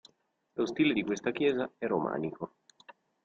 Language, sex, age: Italian, male, 19-29